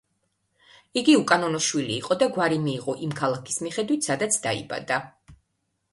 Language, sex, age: Georgian, female, 50-59